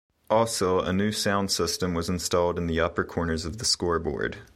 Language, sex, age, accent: English, male, 19-29, United States English